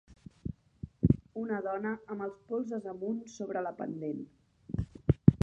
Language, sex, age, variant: Catalan, female, 30-39, Central